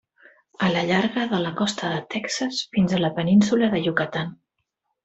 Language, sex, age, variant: Catalan, female, 50-59, Central